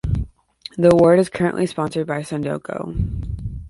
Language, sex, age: English, female, 19-29